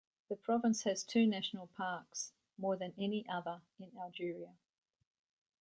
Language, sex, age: English, female, 60-69